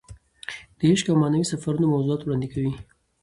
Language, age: Pashto, 19-29